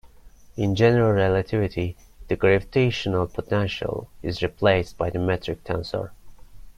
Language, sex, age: English, male, 19-29